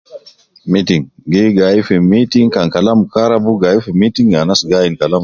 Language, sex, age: Nubi, male, 50-59